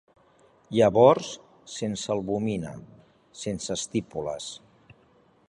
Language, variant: Catalan, Central